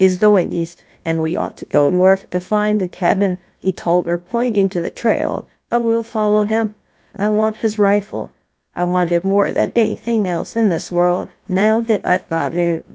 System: TTS, GlowTTS